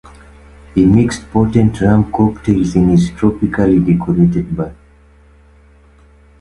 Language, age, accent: English, 30-39, United States English